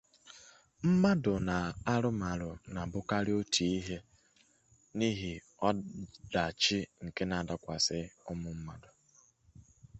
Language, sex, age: Igbo, male, 19-29